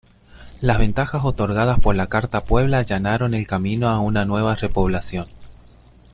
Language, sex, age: Spanish, male, 30-39